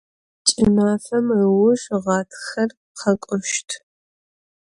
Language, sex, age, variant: Adyghe, female, 19-29, Адыгабзэ (Кирил, пстэумэ зэдыряе)